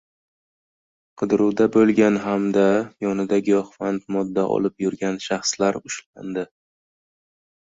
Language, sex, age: Uzbek, male, 19-29